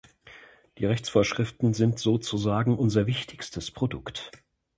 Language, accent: German, Deutschland Deutsch